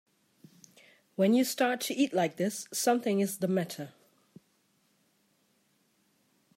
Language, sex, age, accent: English, female, 40-49, England English